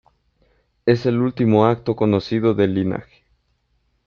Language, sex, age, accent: Spanish, male, 19-29, México